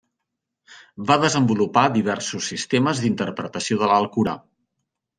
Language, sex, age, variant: Catalan, male, 50-59, Central